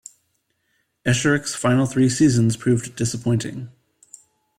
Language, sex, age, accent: English, male, 30-39, United States English